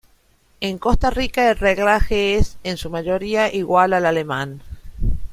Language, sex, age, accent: Spanish, female, 50-59, Rioplatense: Argentina, Uruguay, este de Bolivia, Paraguay